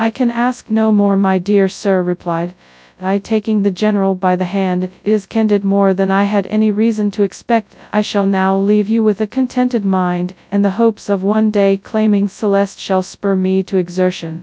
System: TTS, FastPitch